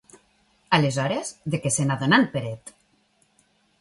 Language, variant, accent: Catalan, Valencià meridional, valencià